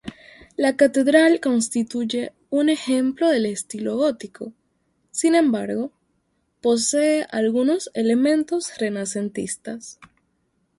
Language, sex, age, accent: Spanish, female, under 19, Caribe: Cuba, Venezuela, Puerto Rico, República Dominicana, Panamá, Colombia caribeña, México caribeño, Costa del golfo de México